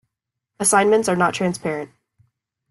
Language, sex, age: English, female, under 19